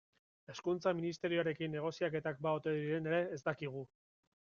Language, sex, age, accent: Basque, male, 30-39, Erdialdekoa edo Nafarra (Gipuzkoa, Nafarroa)